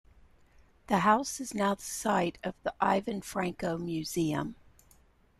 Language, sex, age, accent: English, female, 60-69, United States English